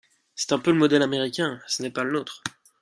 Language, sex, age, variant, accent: French, male, 19-29, Français d'Europe, Français de Belgique